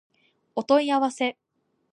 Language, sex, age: Japanese, female, 19-29